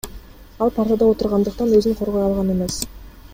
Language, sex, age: Kyrgyz, female, 19-29